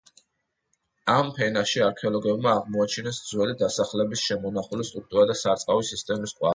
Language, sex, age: Georgian, male, 30-39